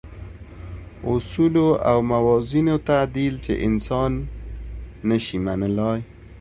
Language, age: Pashto, 19-29